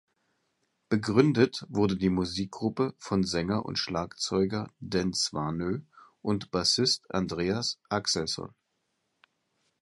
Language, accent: German, Deutschland Deutsch; Hochdeutsch